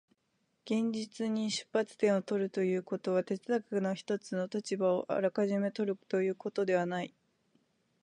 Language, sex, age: Japanese, female, 19-29